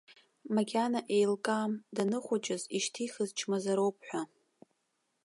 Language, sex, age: Abkhazian, female, 19-29